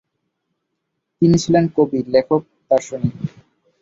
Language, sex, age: Bengali, male, 19-29